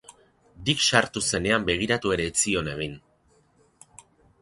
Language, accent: Basque, Erdialdekoa edo Nafarra (Gipuzkoa, Nafarroa)